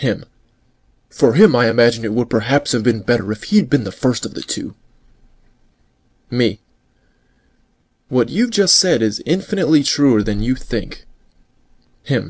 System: none